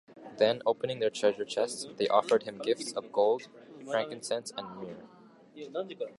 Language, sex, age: English, male, 19-29